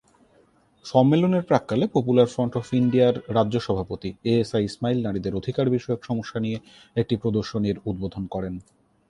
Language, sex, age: Bengali, male, 19-29